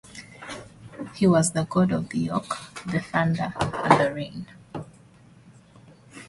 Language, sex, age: English, female, 30-39